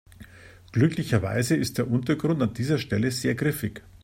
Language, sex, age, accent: German, male, 50-59, Deutschland Deutsch